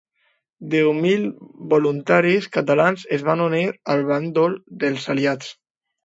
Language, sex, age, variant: Catalan, male, under 19, Alacantí